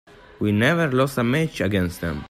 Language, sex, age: English, male, under 19